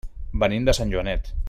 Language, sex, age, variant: Catalan, male, 40-49, Central